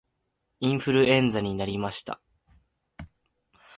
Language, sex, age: Japanese, male, 19-29